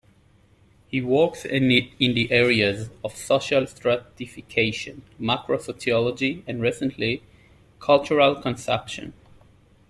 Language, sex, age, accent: English, male, 30-39, United States English